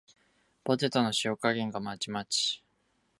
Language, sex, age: Japanese, male, under 19